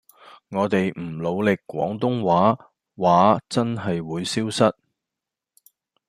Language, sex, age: Cantonese, male, 40-49